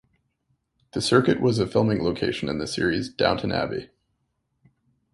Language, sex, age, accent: English, male, 30-39, Canadian English